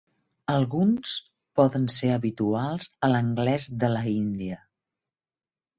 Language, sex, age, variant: Catalan, female, 50-59, Central